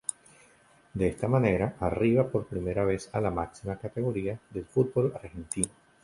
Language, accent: Spanish, Caribe: Cuba, Venezuela, Puerto Rico, República Dominicana, Panamá, Colombia caribeña, México caribeño, Costa del golfo de México